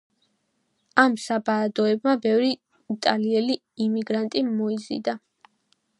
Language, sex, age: Georgian, female, 19-29